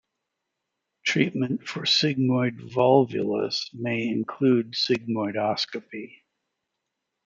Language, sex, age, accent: English, male, 60-69, United States English